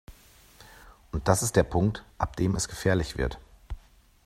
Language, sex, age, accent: German, male, 40-49, Deutschland Deutsch